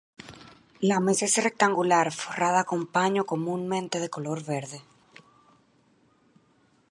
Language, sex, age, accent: Spanish, female, 30-39, Caribe: Cuba, Venezuela, Puerto Rico, República Dominicana, Panamá, Colombia caribeña, México caribeño, Costa del golfo de México